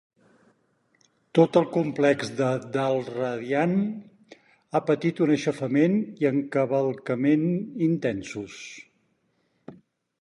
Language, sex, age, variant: Catalan, male, 50-59, Central